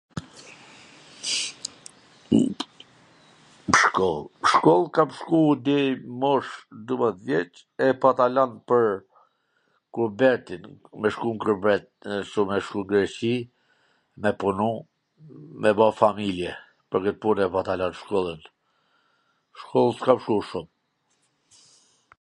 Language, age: Gheg Albanian, 40-49